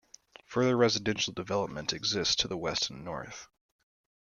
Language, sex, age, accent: English, male, under 19, United States English